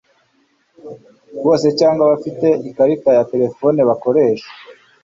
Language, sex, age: Kinyarwanda, male, 19-29